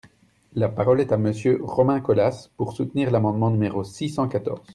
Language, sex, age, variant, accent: French, male, 30-39, Français d'Europe, Français de Belgique